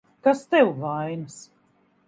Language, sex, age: Latvian, female, 40-49